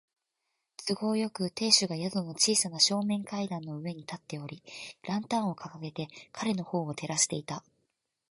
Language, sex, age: Japanese, female, 19-29